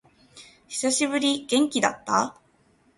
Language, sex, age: Japanese, female, 19-29